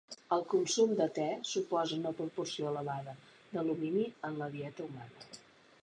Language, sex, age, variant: Catalan, female, 50-59, Central